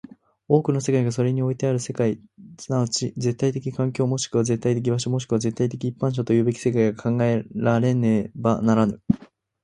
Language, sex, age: Japanese, male, 19-29